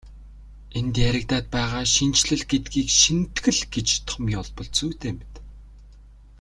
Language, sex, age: Mongolian, male, 19-29